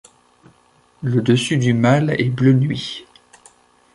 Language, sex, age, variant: French, male, 30-39, Français de métropole